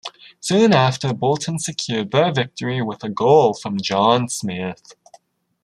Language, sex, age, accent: English, male, 19-29, Canadian English